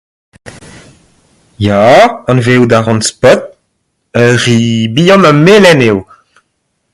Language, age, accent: Breton, 30-39, Kerneveg; Leoneg